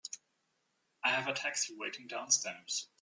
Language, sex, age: English, male, 30-39